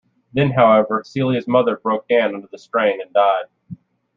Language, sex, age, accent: English, male, 30-39, United States English